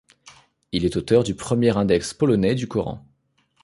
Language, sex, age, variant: French, male, 19-29, Français de métropole